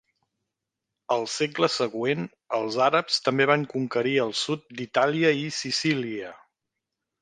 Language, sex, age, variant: Catalan, male, 50-59, Central